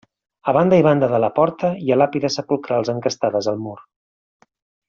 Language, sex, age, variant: Catalan, male, 40-49, Central